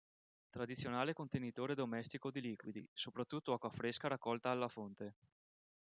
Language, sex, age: Italian, male, 30-39